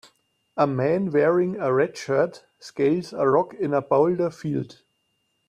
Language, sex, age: English, male, 30-39